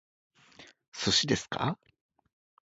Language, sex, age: Japanese, male, 40-49